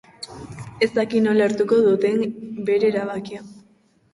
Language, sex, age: Basque, female, under 19